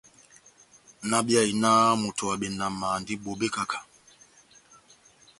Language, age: Batanga, 40-49